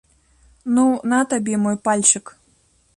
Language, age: Belarusian, 19-29